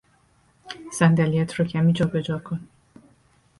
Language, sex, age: Persian, female, 40-49